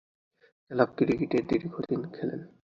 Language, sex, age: Bengali, male, 19-29